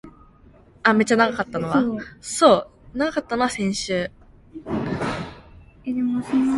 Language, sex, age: Korean, female, 19-29